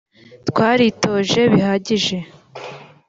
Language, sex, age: Kinyarwanda, female, 19-29